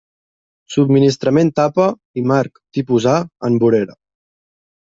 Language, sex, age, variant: Catalan, male, 19-29, Central